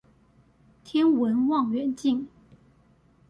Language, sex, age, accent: Chinese, female, 40-49, 出生地：臺北市